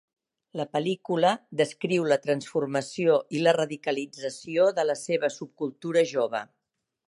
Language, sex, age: Catalan, female, 60-69